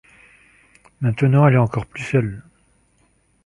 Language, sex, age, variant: French, male, 40-49, Français de métropole